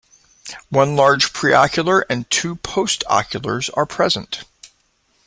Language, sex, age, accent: English, male, 40-49, United States English